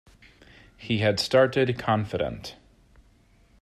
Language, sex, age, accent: English, male, 30-39, United States English